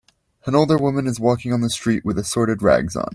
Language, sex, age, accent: English, male, 19-29, United States English